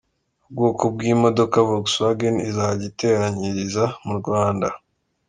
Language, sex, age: Kinyarwanda, male, under 19